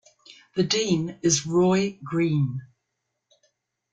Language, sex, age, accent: English, female, 60-69, New Zealand English